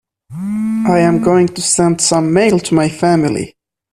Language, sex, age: English, male, 19-29